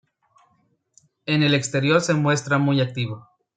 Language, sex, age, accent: Spanish, male, 30-39, México